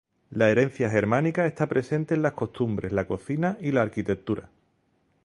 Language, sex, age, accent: Spanish, male, 40-49, España: Sur peninsular (Andalucia, Extremadura, Murcia)